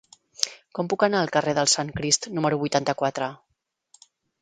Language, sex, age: Catalan, female, 40-49